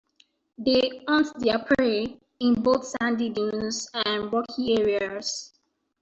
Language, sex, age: English, female, 19-29